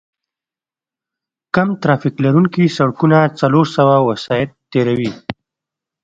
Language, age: Pashto, 30-39